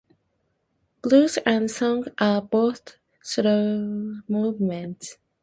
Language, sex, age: English, female, 19-29